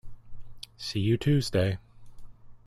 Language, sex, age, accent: English, male, 30-39, United States English